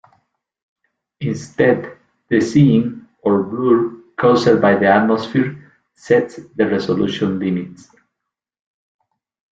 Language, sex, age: English, male, 40-49